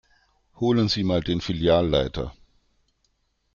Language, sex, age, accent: German, male, 50-59, Deutschland Deutsch